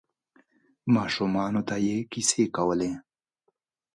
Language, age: Pashto, 50-59